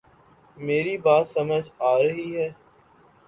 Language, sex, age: Urdu, male, 19-29